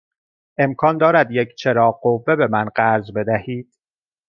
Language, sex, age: Persian, male, 40-49